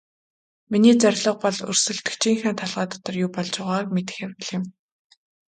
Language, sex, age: Mongolian, female, 19-29